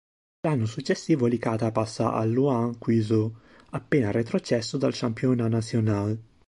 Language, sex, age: Italian, male, 30-39